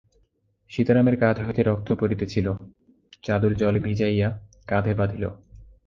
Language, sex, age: Bengali, male, 19-29